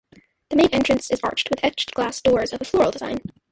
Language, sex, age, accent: English, female, under 19, United States English